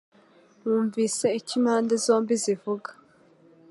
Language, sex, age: Kinyarwanda, female, 19-29